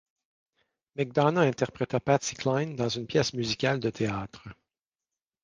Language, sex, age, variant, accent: French, male, 50-59, Français d'Amérique du Nord, Français du Canada